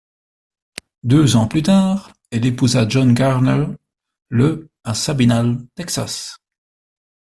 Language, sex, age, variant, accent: French, male, 50-59, Français d'Europe, Français de Belgique